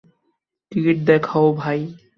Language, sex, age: Bengali, male, 19-29